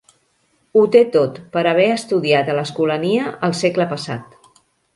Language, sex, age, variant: Catalan, female, 50-59, Central